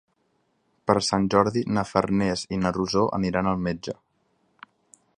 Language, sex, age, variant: Catalan, male, 19-29, Central